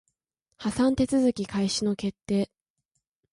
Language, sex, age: Japanese, female, 19-29